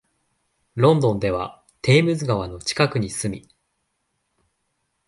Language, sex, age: Japanese, male, 19-29